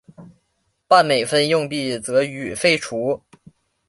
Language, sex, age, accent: Chinese, male, 19-29, 出生地：黑龙江省